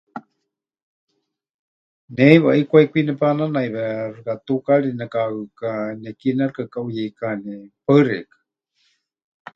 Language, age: Huichol, 50-59